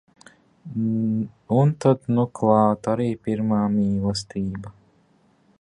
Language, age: Latvian, 19-29